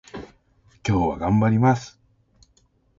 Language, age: Japanese, 40-49